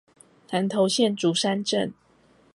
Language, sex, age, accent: Chinese, female, 40-49, 出生地：臺北市